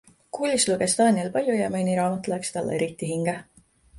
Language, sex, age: Estonian, female, 19-29